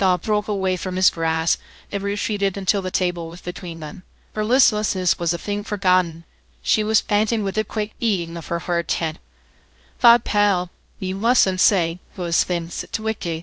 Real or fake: fake